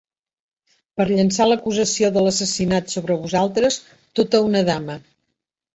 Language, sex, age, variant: Catalan, female, 70-79, Central